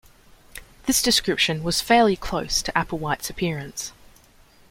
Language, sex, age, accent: English, female, 19-29, Australian English